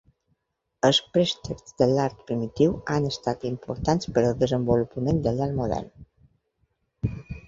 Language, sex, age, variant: Catalan, female, 60-69, Balear